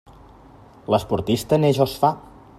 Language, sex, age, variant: Catalan, male, 30-39, Central